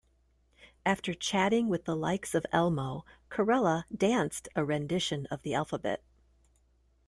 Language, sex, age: English, female, 50-59